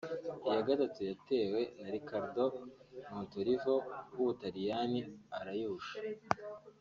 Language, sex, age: Kinyarwanda, male, under 19